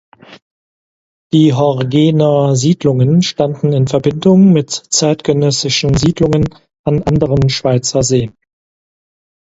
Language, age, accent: German, 40-49, Deutschland Deutsch